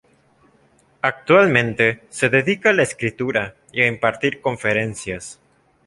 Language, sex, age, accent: Spanish, male, 19-29, México